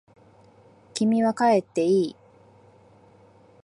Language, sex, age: Japanese, female, 40-49